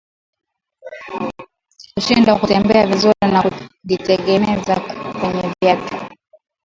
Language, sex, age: Swahili, female, 19-29